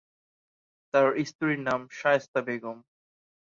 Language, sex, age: Bengali, male, 19-29